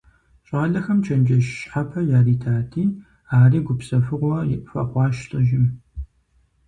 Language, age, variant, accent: Kabardian, 19-29, Адыгэбзэ (Къэбэрдей, Кирил, псоми зэдай), Джылэхъстэней (Gilahsteney)